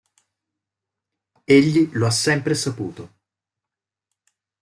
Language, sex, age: Italian, male, 40-49